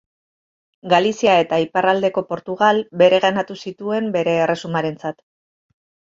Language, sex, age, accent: Basque, female, 50-59, Mendebalekoa (Araba, Bizkaia, Gipuzkoako mendebaleko herri batzuk)